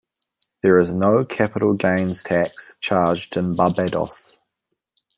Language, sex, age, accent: English, male, 30-39, New Zealand English